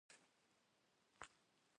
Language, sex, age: Kabardian, female, 40-49